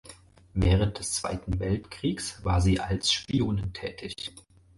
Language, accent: German, Deutschland Deutsch